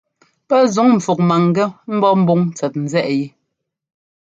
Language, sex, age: Ngomba, female, 30-39